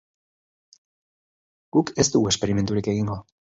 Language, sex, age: Basque, male, 40-49